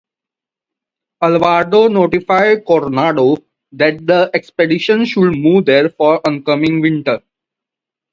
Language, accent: English, India and South Asia (India, Pakistan, Sri Lanka)